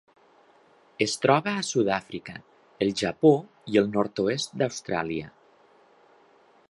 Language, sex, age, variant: Catalan, male, 40-49, Nord-Occidental